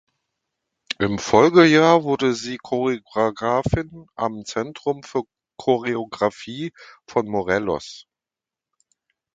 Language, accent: German, Deutschland Deutsch